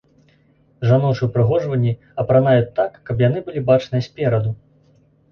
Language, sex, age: Belarusian, male, 30-39